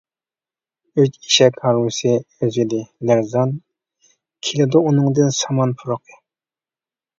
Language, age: Uyghur, 19-29